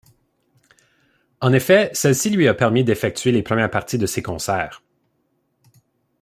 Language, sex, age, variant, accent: French, male, 30-39, Français d'Amérique du Nord, Français du Canada